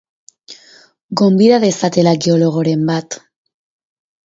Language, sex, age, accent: Basque, female, 19-29, Erdialdekoa edo Nafarra (Gipuzkoa, Nafarroa)